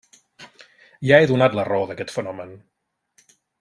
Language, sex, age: Catalan, male, 50-59